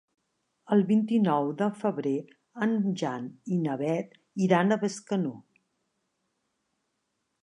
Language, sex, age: Catalan, female, 50-59